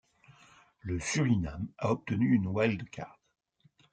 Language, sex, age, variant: French, male, 50-59, Français de métropole